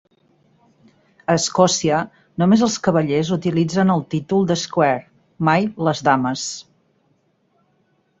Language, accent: Catalan, Garrotxi